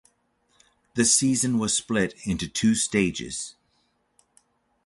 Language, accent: English, United States English